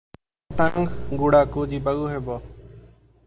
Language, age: Odia, 19-29